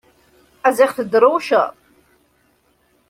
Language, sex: Kabyle, female